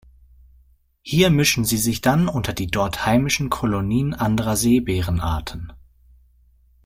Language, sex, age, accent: German, male, 19-29, Deutschland Deutsch